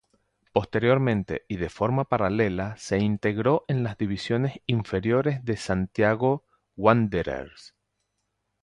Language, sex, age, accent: Spanish, male, 40-49, Caribe: Cuba, Venezuela, Puerto Rico, República Dominicana, Panamá, Colombia caribeña, México caribeño, Costa del golfo de México